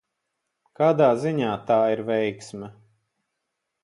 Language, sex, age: Latvian, male, 40-49